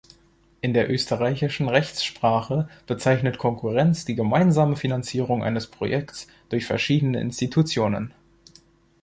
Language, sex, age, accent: German, male, under 19, Deutschland Deutsch